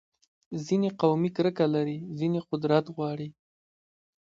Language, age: Pashto, 30-39